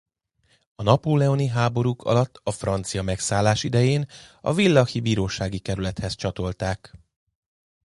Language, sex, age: Hungarian, male, 40-49